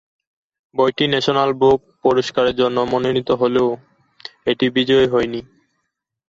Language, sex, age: Bengali, male, 19-29